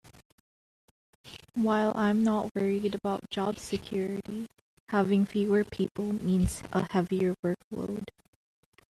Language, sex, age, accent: English, female, 19-29, United States English